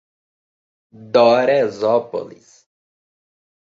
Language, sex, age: Portuguese, male, 19-29